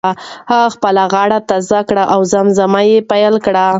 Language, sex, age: Pashto, female, 19-29